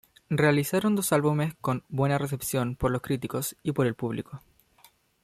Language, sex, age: Spanish, male, under 19